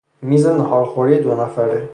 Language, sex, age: Persian, male, 19-29